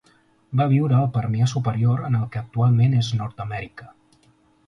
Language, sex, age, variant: Catalan, male, 19-29, Central